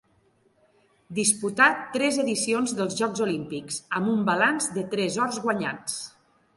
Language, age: Catalan, 19-29